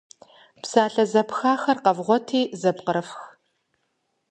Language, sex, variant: Kabardian, female, Адыгэбзэ (Къэбэрдей, Кирил, псоми зэдай)